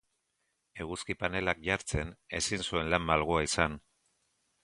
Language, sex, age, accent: Basque, male, 40-49, Mendebalekoa (Araba, Bizkaia, Gipuzkoako mendebaleko herri batzuk)